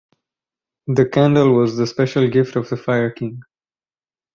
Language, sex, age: English, male, 19-29